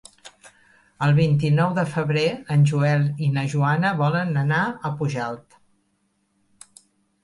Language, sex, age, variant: Catalan, female, 60-69, Central